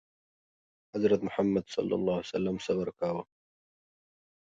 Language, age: Pashto, 30-39